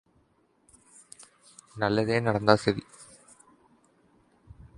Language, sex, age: Tamil, male, 19-29